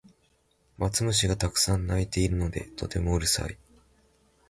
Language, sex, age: Japanese, male, 19-29